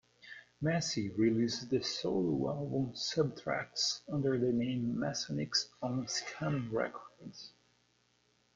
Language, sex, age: English, male, 19-29